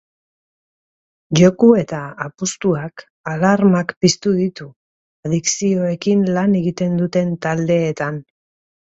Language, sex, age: Basque, female, 50-59